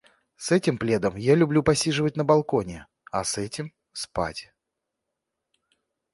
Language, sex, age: Russian, male, 30-39